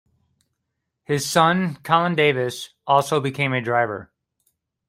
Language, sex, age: English, male, 30-39